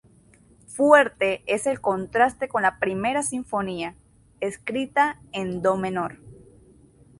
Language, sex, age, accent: Spanish, female, 19-29, América central; Caribe: Cuba, Venezuela, Puerto Rico, República Dominicana, Panamá, Colombia caribeña, México caribeño, Costa del golfo de México